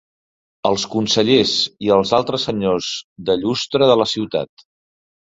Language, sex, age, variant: Catalan, male, 40-49, Central